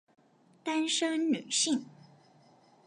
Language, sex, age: Chinese, female, 19-29